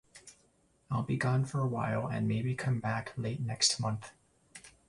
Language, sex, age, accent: English, male, 19-29, United States English